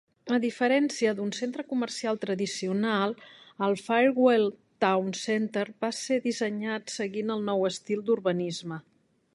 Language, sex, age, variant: Catalan, female, 50-59, Central